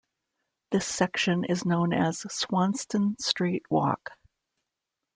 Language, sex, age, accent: English, female, 60-69, United States English